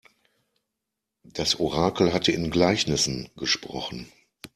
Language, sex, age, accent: German, male, 40-49, Deutschland Deutsch